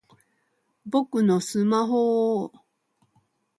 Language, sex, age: Japanese, female, 40-49